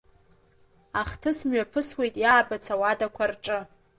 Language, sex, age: Abkhazian, female, under 19